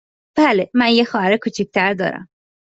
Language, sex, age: Persian, female, 30-39